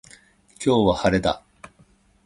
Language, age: Japanese, 50-59